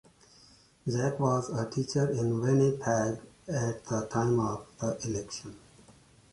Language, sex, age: English, male, 40-49